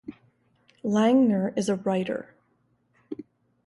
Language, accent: English, United States English